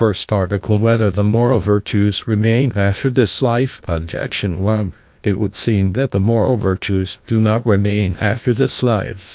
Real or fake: fake